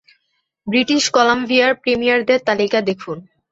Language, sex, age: Bengali, female, 19-29